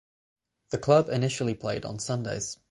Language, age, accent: English, 19-29, England English; Northern English